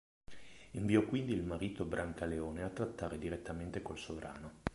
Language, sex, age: Italian, male, 40-49